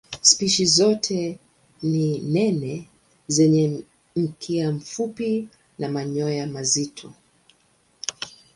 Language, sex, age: Swahili, female, 60-69